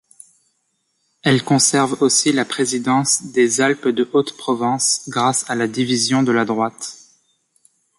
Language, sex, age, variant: French, male, under 19, Français de métropole